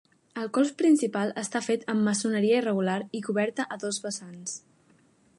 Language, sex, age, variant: Catalan, female, 19-29, Central